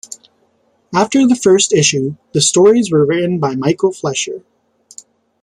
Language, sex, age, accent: English, male, 19-29, United States English